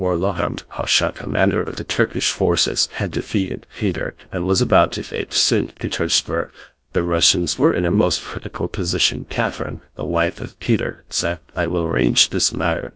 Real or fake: fake